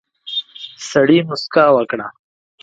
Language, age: Pashto, 19-29